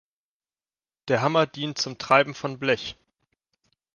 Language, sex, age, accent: German, male, 19-29, Deutschland Deutsch